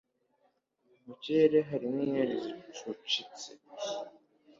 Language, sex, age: Kinyarwanda, male, under 19